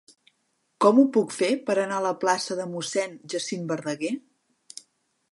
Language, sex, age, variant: Catalan, female, 40-49, Central